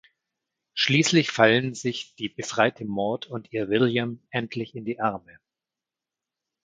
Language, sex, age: German, male, 40-49